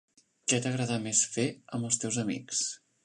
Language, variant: Catalan, Central